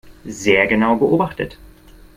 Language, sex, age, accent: German, male, 19-29, Deutschland Deutsch